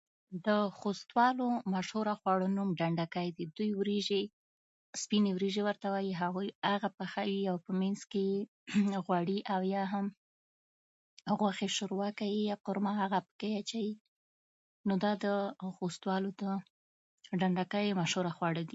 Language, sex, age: Pashto, female, 30-39